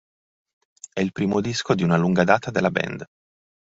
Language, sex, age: Italian, male, 40-49